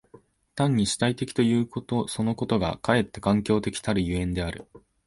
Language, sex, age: Japanese, male, 19-29